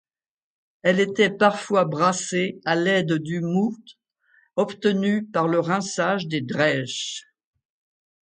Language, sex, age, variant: French, female, 60-69, Français de métropole